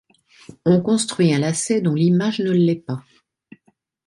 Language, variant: French, Français de métropole